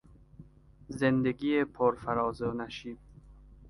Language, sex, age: Persian, male, 19-29